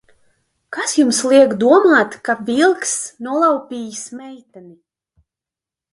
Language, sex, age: Latvian, female, 19-29